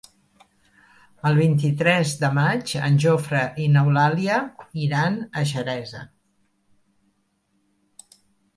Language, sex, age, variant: Catalan, female, 60-69, Central